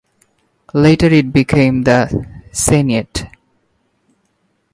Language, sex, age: English, male, 19-29